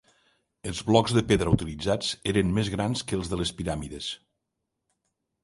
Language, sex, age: Catalan, male, 60-69